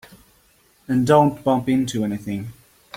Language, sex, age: English, male, 30-39